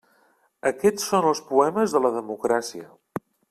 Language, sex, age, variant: Catalan, male, 50-59, Central